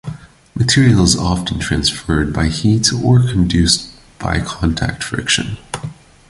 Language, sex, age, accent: English, male, 19-29, United States English